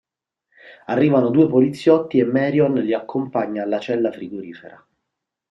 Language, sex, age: Italian, male, 30-39